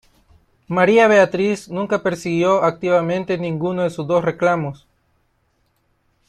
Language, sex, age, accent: Spanish, male, 19-29, América central